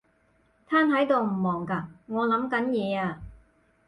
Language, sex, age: Cantonese, female, 30-39